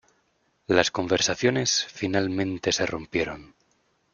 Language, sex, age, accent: Spanish, male, 19-29, España: Centro-Sur peninsular (Madrid, Toledo, Castilla-La Mancha)